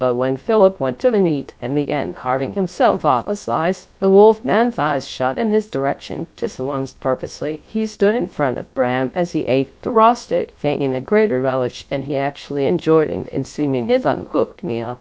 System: TTS, GlowTTS